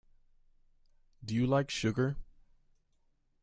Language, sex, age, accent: English, male, 19-29, United States English